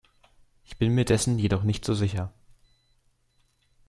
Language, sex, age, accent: German, male, under 19, Deutschland Deutsch